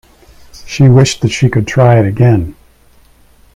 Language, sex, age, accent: English, male, 60-69, Canadian English